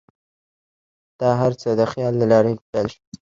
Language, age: Pashto, under 19